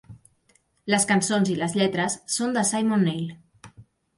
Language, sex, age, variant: Catalan, female, 19-29, Central